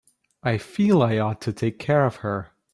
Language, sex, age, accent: English, male, 19-29, United States English